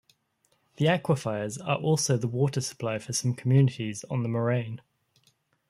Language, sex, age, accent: English, male, 19-29, England English